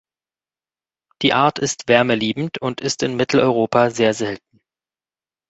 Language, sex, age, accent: German, male, 30-39, Deutschland Deutsch